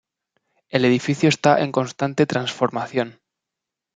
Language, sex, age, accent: Spanish, male, 19-29, España: Centro-Sur peninsular (Madrid, Toledo, Castilla-La Mancha)